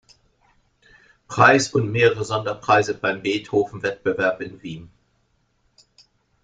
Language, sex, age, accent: German, male, 60-69, Deutschland Deutsch